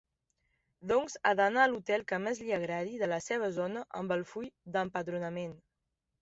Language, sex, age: Catalan, female, 19-29